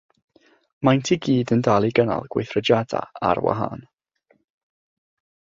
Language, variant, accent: Welsh, South-Eastern Welsh, Y Deyrnas Unedig Cymraeg